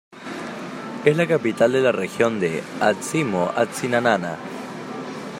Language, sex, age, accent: Spanish, male, 19-29, Andino-Pacífico: Colombia, Perú, Ecuador, oeste de Bolivia y Venezuela andina